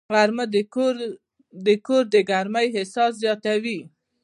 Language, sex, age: Pashto, female, 19-29